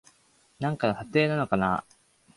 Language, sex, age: Japanese, male, under 19